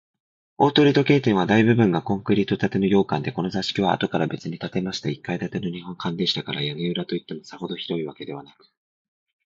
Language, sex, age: Japanese, male, 19-29